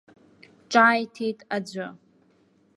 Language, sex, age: Abkhazian, female, 19-29